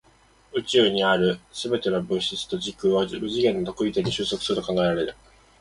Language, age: Japanese, 19-29